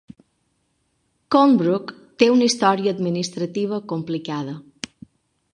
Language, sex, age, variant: Catalan, female, 40-49, Balear